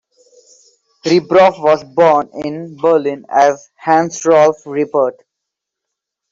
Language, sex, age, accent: English, male, 19-29, India and South Asia (India, Pakistan, Sri Lanka)